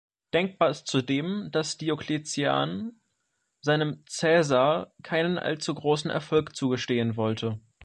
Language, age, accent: German, under 19, Deutschland Deutsch